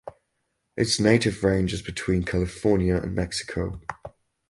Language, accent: English, England English